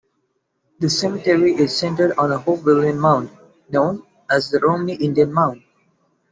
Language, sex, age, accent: English, male, 19-29, India and South Asia (India, Pakistan, Sri Lanka)